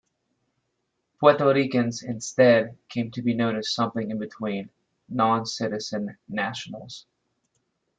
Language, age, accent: English, 30-39, United States English